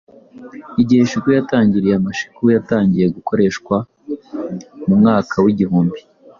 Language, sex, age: Kinyarwanda, male, 19-29